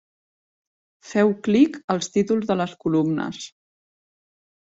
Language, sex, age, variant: Catalan, female, 30-39, Central